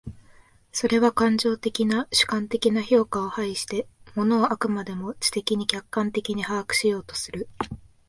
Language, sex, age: Japanese, female, 19-29